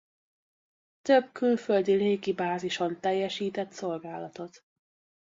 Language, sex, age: Hungarian, female, 19-29